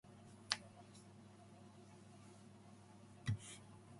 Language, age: English, 19-29